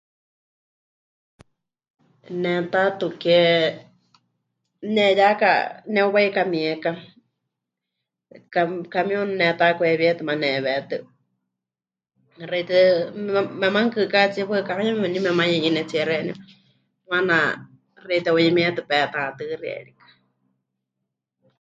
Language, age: Huichol, 30-39